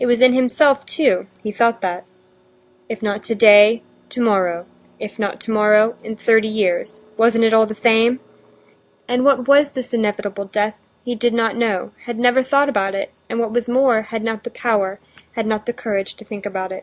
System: none